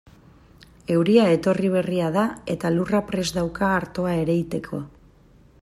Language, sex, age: Basque, female, 30-39